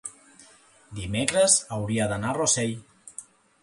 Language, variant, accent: Catalan, Central, central